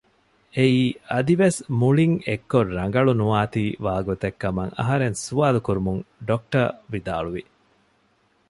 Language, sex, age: Divehi, male, 30-39